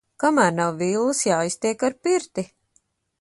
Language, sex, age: Latvian, female, 30-39